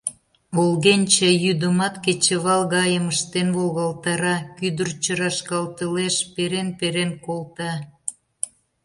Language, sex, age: Mari, female, 60-69